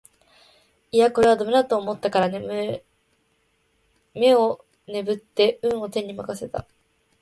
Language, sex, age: Japanese, female, 19-29